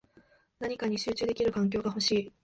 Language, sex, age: Japanese, female, 19-29